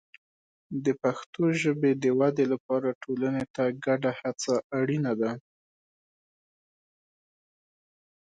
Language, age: Pashto, 19-29